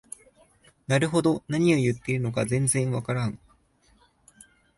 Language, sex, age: Japanese, male, 19-29